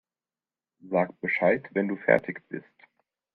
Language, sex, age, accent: German, male, 19-29, Deutschland Deutsch